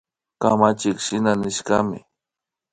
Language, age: Imbabura Highland Quichua, 30-39